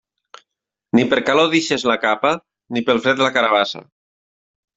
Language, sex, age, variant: Catalan, male, 40-49, Nord-Occidental